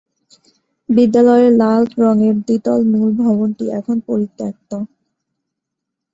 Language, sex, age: Bengali, female, under 19